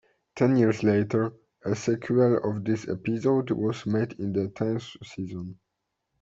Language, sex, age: English, male, 19-29